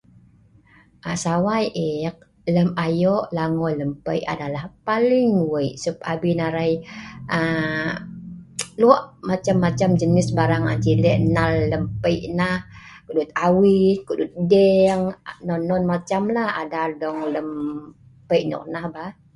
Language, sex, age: Sa'ban, female, 50-59